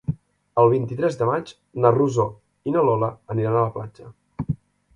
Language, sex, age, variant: Catalan, male, 19-29, Central